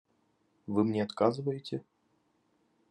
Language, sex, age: Russian, male, 19-29